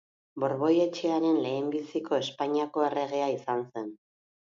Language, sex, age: Basque, female, 40-49